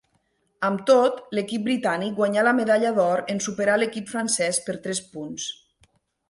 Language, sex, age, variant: Catalan, female, 40-49, Nord-Occidental